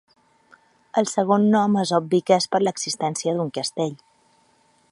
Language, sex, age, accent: Catalan, female, 30-39, balear; central